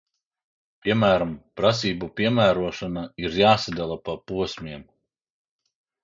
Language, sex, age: Latvian, male, 40-49